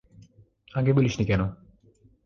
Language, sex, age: Bengali, male, 19-29